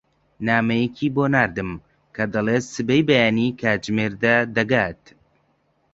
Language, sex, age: Central Kurdish, male, 19-29